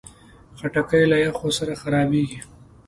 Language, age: Pashto, 30-39